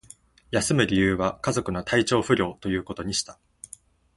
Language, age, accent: Japanese, 19-29, 東京; 関東